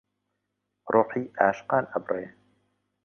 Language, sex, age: Central Kurdish, male, 19-29